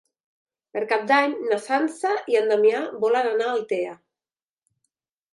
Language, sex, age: Catalan, female, 50-59